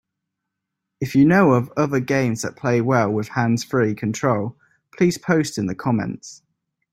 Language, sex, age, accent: English, male, 19-29, England English